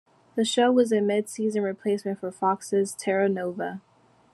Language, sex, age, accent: English, female, 19-29, United States English